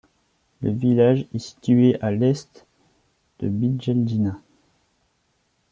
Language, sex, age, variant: French, male, 19-29, Français de métropole